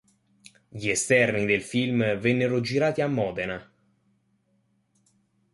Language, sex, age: Italian, male, under 19